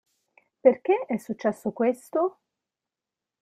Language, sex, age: Italian, female, 40-49